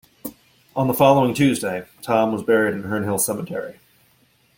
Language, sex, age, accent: English, male, 19-29, United States English